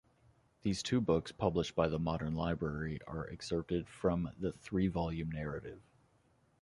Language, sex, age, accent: English, male, 30-39, United States English